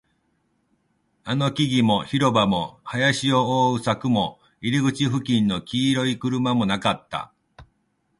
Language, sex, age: Japanese, male, 50-59